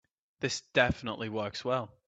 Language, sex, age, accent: English, male, 19-29, England English